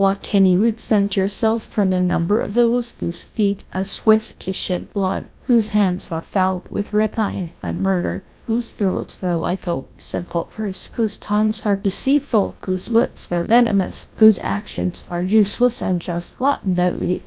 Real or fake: fake